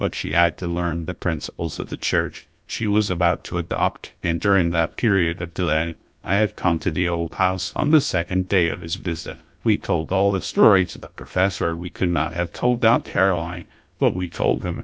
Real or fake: fake